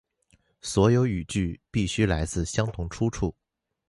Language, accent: Chinese, 出生地：吉林省